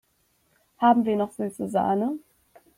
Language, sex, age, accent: German, female, 19-29, Deutschland Deutsch